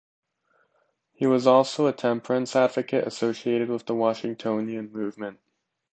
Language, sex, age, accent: English, male, under 19, United States English